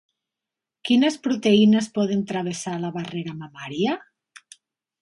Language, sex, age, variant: Catalan, female, 50-59, Septentrional